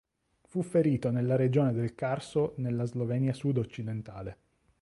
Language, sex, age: Italian, male, 30-39